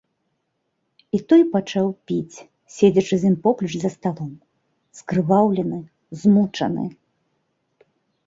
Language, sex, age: Belarusian, female, 40-49